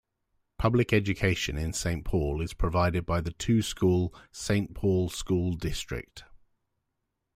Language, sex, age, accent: English, male, 40-49, England English